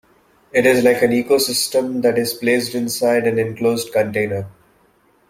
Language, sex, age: English, male, 19-29